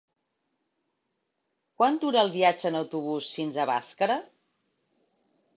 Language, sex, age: Catalan, female, 40-49